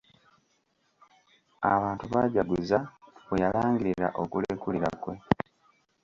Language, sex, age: Ganda, male, 19-29